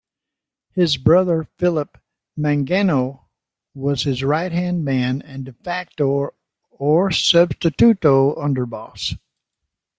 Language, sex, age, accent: English, male, 90+, United States English